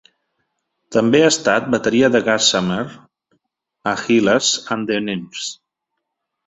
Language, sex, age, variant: Catalan, male, 40-49, Central